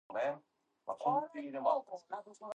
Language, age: English, 19-29